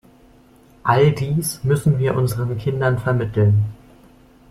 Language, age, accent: German, 19-29, Deutschland Deutsch